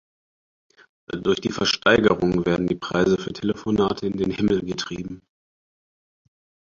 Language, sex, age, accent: German, male, 30-39, Deutschland Deutsch